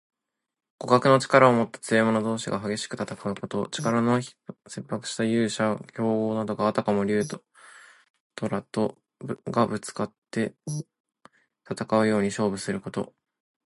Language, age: Japanese, 19-29